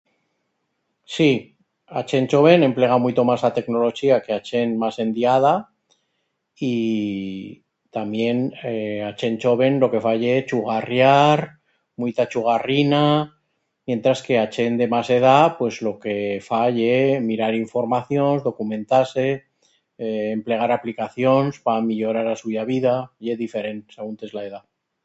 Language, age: Aragonese, 60-69